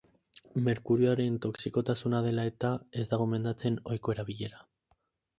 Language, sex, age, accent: Basque, male, 19-29, Mendebalekoa (Araba, Bizkaia, Gipuzkoako mendebaleko herri batzuk)